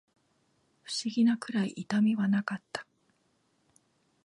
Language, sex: Japanese, female